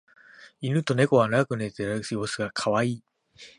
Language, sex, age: Japanese, male, 19-29